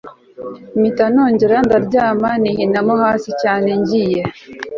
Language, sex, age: Kinyarwanda, female, 19-29